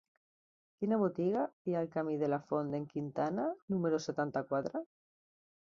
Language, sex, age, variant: Catalan, female, 50-59, Central